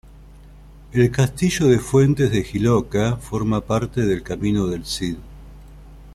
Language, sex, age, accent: Spanish, male, 40-49, Rioplatense: Argentina, Uruguay, este de Bolivia, Paraguay